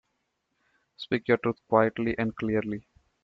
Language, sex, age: English, male, 30-39